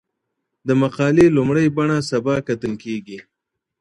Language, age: Pashto, 30-39